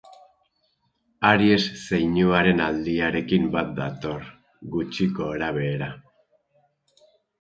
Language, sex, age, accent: Basque, male, 50-59, Erdialdekoa edo Nafarra (Gipuzkoa, Nafarroa)